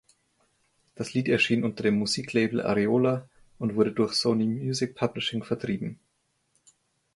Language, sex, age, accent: German, male, 19-29, Deutschland Deutsch